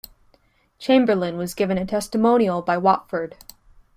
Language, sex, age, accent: English, female, 19-29, United States English